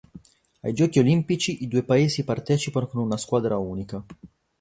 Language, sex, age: Italian, male, 19-29